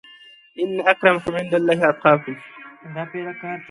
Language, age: Pashto, 19-29